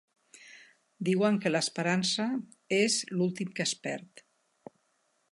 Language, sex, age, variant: Catalan, female, 60-69, Central